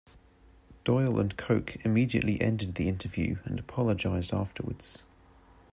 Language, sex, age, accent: English, male, 30-39, England English